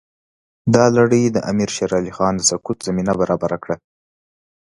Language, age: Pashto, 19-29